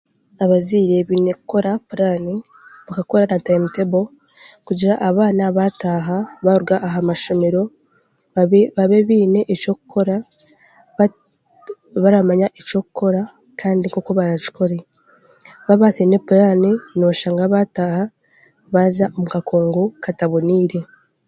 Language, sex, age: Chiga, female, 19-29